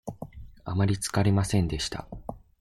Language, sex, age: Japanese, male, under 19